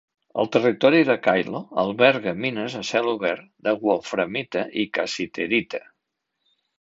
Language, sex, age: Catalan, male, 60-69